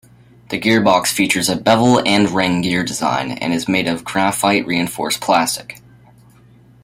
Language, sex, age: English, male, under 19